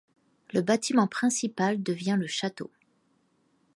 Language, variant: French, Français de métropole